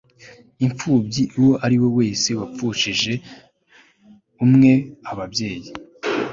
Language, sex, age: Kinyarwanda, male, 19-29